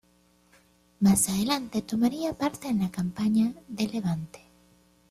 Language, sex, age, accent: Spanish, female, 19-29, América central